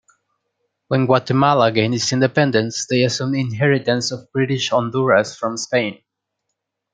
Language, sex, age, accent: English, male, 19-29, United States English